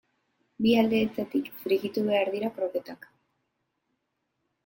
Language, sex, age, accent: Basque, female, 19-29, Mendebalekoa (Araba, Bizkaia, Gipuzkoako mendebaleko herri batzuk)